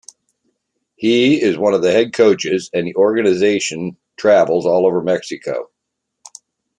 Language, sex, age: English, male, 60-69